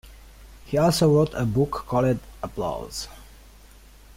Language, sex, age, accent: English, male, 19-29, United States English